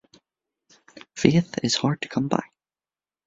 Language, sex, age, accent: English, male, 30-39, Irish English